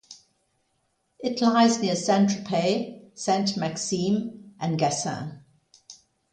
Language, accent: English, Southern African (South Africa, Zimbabwe, Namibia)